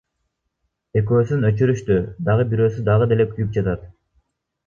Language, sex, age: Kyrgyz, male, 19-29